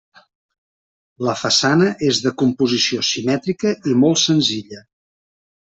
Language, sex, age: Catalan, male, 40-49